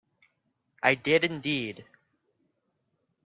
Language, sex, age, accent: English, male, under 19, United States English